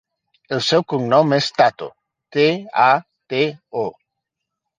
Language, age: Catalan, 50-59